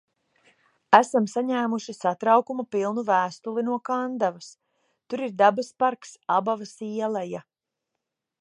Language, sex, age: Latvian, female, 40-49